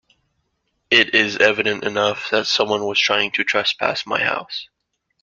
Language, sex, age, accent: English, male, 19-29, United States English